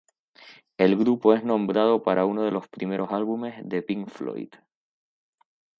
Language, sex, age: Spanish, male, 19-29